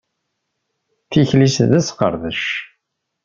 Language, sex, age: Kabyle, male, 30-39